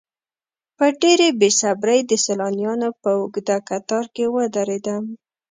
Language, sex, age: Pashto, female, 19-29